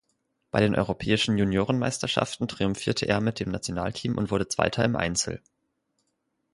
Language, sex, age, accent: German, male, 19-29, Deutschland Deutsch